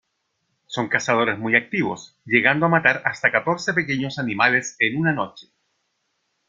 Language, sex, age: Spanish, male, 50-59